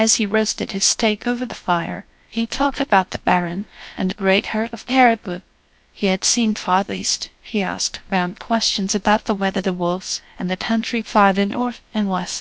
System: TTS, GlowTTS